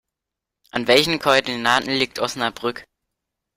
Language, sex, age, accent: German, male, 19-29, Deutschland Deutsch